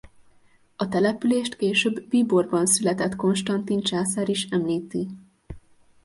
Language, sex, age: Hungarian, female, 19-29